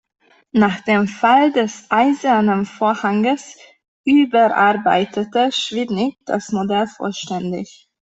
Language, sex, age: German, female, 19-29